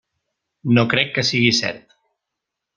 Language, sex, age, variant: Catalan, male, 30-39, Central